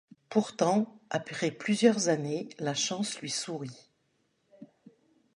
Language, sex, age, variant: French, female, 60-69, Français de métropole